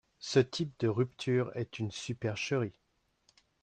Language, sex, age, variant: French, male, 40-49, Français de métropole